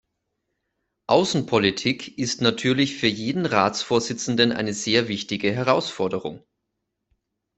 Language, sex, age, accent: German, male, 30-39, Deutschland Deutsch